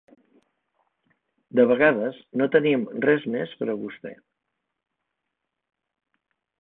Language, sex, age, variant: Catalan, male, 60-69, Central